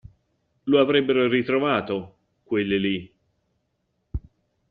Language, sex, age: Italian, male, 50-59